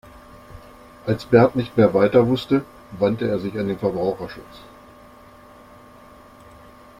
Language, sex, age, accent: German, male, 50-59, Deutschland Deutsch